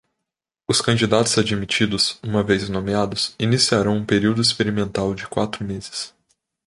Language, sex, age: Portuguese, male, 19-29